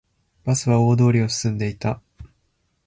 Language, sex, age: Japanese, male, 19-29